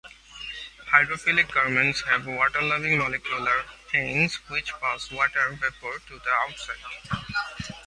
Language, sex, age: English, male, 19-29